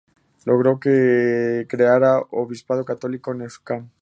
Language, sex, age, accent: Spanish, male, 19-29, México